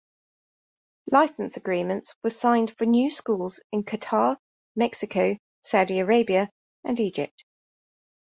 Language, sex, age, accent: English, female, 30-39, England English